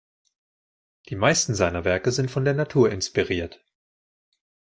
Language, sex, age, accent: German, male, 30-39, Deutschland Deutsch